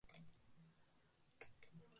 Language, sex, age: Basque, female, 50-59